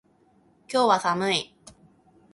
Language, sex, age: Japanese, female, 19-29